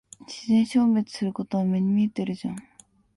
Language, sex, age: Japanese, female, 19-29